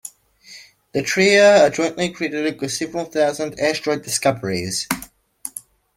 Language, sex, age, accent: English, male, 19-29, New Zealand English